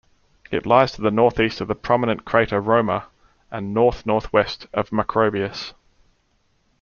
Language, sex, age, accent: English, male, 40-49, Australian English